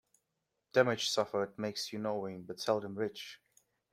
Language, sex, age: English, male, 19-29